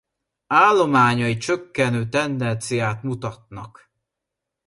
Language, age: Hungarian, 19-29